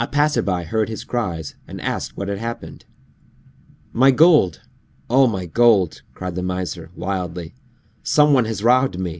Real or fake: real